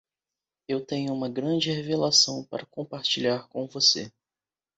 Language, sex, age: Portuguese, male, 19-29